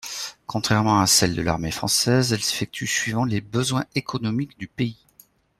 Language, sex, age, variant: French, male, 40-49, Français de métropole